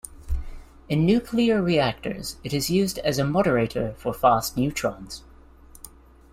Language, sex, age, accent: English, male, 19-29, New Zealand English